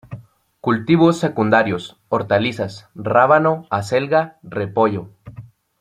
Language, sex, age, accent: Spanish, male, 19-29, México